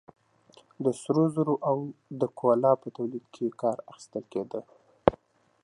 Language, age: Pashto, 19-29